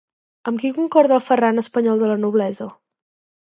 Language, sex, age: Catalan, female, 19-29